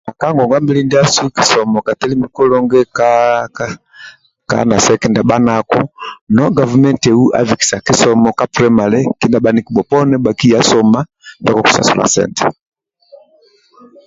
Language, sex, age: Amba (Uganda), male, 40-49